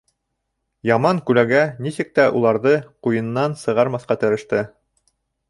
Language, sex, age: Bashkir, male, 30-39